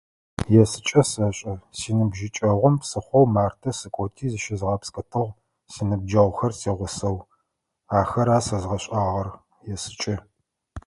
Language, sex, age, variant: Adyghe, male, 30-39, Адыгабзэ (Кирил, пстэумэ зэдыряе)